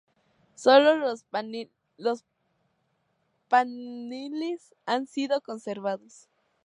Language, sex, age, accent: Spanish, female, 19-29, México